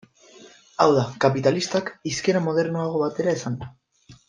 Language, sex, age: Basque, male, 19-29